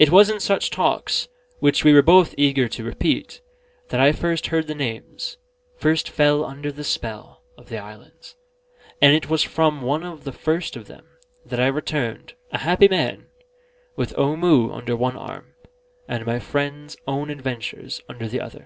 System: none